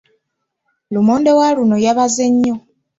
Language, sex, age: Ganda, female, 19-29